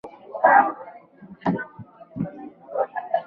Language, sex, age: Swahili, male, 19-29